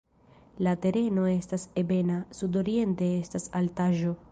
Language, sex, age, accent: Esperanto, female, under 19, Internacia